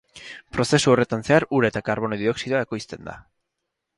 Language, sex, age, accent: Basque, male, 30-39, Erdialdekoa edo Nafarra (Gipuzkoa, Nafarroa)